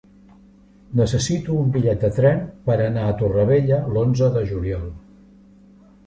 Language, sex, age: Catalan, male, 60-69